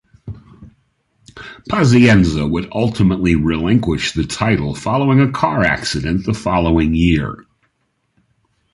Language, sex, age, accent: English, male, 70-79, United States English